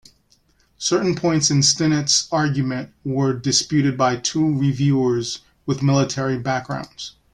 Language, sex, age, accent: English, male, 40-49, United States English